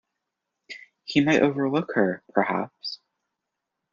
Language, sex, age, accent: English, male, under 19, United States English